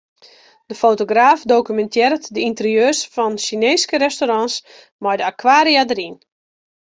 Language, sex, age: Western Frisian, female, 40-49